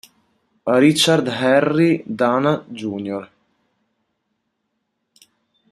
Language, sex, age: Italian, male, 30-39